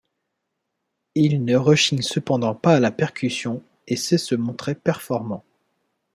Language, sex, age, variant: French, male, 30-39, Français de métropole